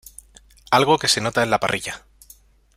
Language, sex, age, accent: Spanish, male, 30-39, España: Centro-Sur peninsular (Madrid, Toledo, Castilla-La Mancha)